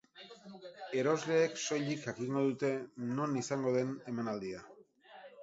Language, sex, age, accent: Basque, male, 50-59, Erdialdekoa edo Nafarra (Gipuzkoa, Nafarroa)